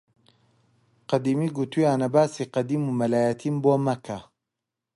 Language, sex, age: Central Kurdish, male, 30-39